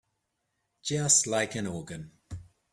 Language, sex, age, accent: English, male, 40-49, England English